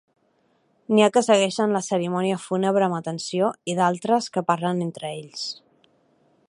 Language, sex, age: Catalan, female, 30-39